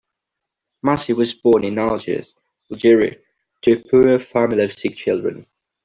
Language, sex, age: English, male, 19-29